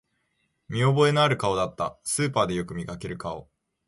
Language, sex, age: Japanese, male, 19-29